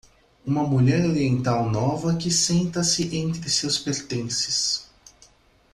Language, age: Portuguese, 30-39